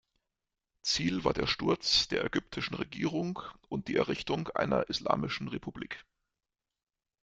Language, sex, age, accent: German, male, 30-39, Deutschland Deutsch